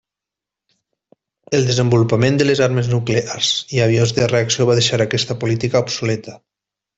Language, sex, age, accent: Catalan, male, 30-39, valencià